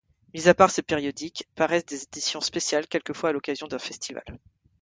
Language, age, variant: French, 30-39, Français de métropole